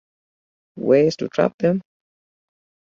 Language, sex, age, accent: English, male, 19-29, United States English